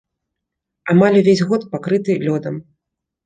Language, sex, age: Belarusian, female, 30-39